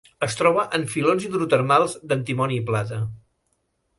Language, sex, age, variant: Catalan, male, 50-59, Central